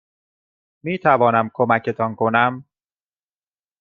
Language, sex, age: Persian, male, 40-49